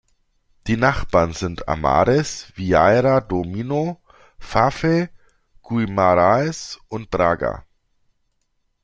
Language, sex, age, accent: German, male, 40-49, Deutschland Deutsch